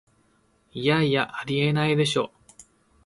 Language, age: Japanese, 30-39